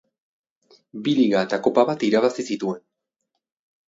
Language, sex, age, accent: Basque, male, 30-39, Erdialdekoa edo Nafarra (Gipuzkoa, Nafarroa)